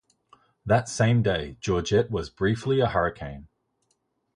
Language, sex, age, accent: English, male, 40-49, Australian English